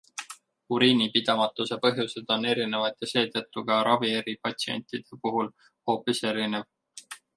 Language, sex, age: Estonian, male, 19-29